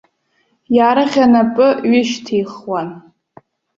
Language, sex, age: Abkhazian, female, under 19